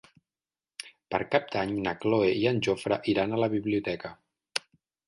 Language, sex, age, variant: Catalan, male, 30-39, Central